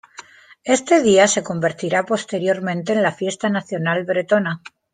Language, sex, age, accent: Spanish, female, 40-49, España: Sur peninsular (Andalucia, Extremadura, Murcia)